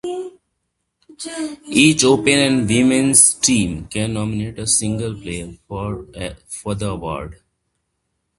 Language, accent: English, India and South Asia (India, Pakistan, Sri Lanka)